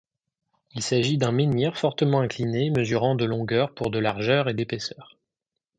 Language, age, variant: French, 19-29, Français de métropole